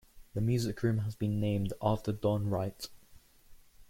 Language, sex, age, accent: English, male, under 19, England English